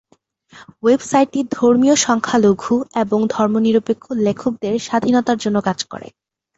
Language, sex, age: Bengali, female, under 19